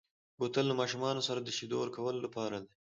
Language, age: Pashto, 19-29